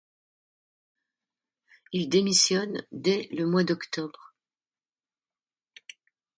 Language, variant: French, Français de métropole